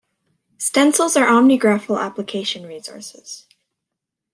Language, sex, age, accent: English, female, under 19, Canadian English